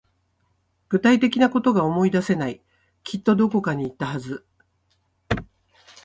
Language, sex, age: Japanese, female, 60-69